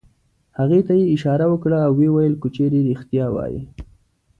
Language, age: Pashto, 30-39